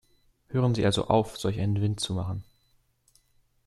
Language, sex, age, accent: German, male, under 19, Deutschland Deutsch